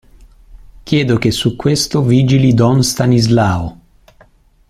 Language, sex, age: Italian, male, 40-49